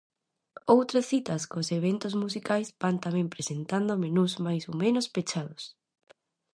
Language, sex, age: Galician, female, 19-29